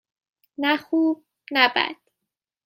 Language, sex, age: Persian, female, 30-39